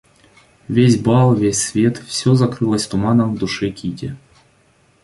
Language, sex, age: Russian, male, 30-39